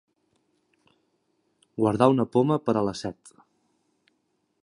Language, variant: Catalan, Septentrional